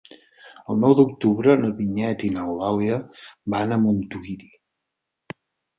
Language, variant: Catalan, Central